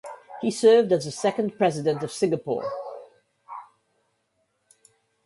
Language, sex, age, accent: English, female, 50-59, West Indies and Bermuda (Bahamas, Bermuda, Jamaica, Trinidad)